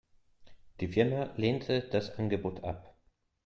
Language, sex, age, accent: German, male, 19-29, Österreichisches Deutsch